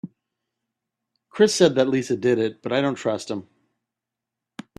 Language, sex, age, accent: English, male, 40-49, United States English